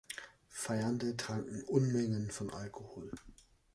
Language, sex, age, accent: German, male, 40-49, Deutschland Deutsch